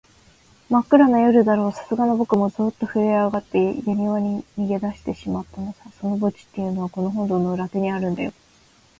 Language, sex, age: Japanese, female, 19-29